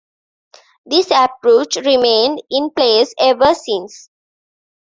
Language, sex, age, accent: English, female, 19-29, India and South Asia (India, Pakistan, Sri Lanka)